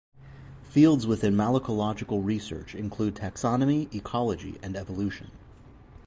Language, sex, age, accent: English, male, 40-49, United States English